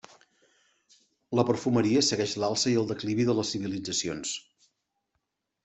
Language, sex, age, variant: Catalan, male, 50-59, Central